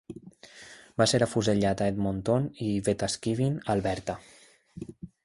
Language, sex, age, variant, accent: Catalan, male, 19-29, Valencià meridional, valencià